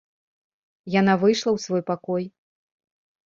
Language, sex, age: Belarusian, female, 30-39